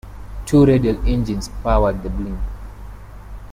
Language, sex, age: English, male, 19-29